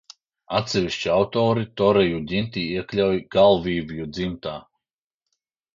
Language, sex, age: Latvian, male, 40-49